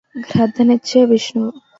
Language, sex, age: Telugu, female, 19-29